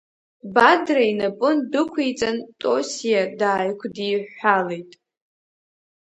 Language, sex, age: Abkhazian, female, under 19